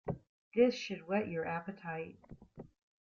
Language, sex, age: English, female, 50-59